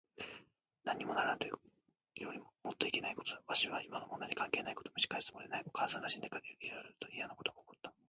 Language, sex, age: Japanese, male, 19-29